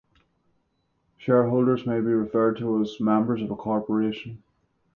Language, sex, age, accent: English, male, 30-39, Northern Irish